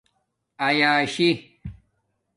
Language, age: Domaaki, 40-49